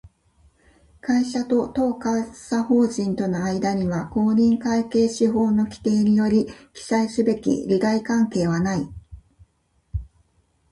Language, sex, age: Japanese, female, 50-59